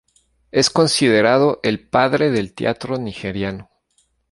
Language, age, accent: Spanish, 30-39, México